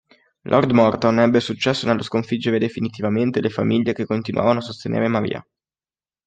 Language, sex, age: Italian, male, under 19